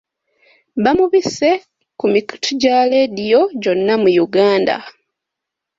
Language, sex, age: Ganda, female, 19-29